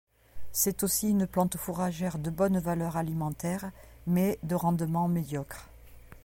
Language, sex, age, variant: French, female, 50-59, Français de métropole